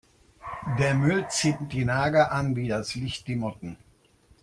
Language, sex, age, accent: German, male, 60-69, Deutschland Deutsch